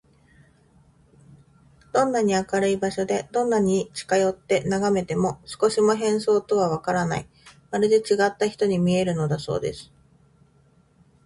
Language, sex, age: Japanese, female, 40-49